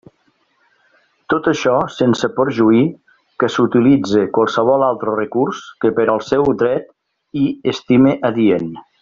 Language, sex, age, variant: Catalan, male, 60-69, Central